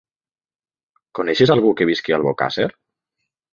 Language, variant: Catalan, Nord-Occidental